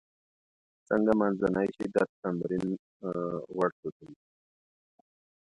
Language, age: Pashto, 30-39